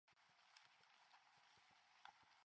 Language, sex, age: English, female, 19-29